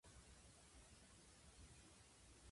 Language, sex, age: Japanese, female, 19-29